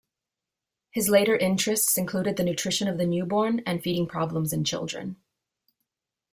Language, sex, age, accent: English, female, 30-39, United States English